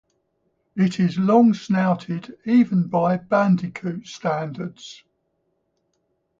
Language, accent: English, England English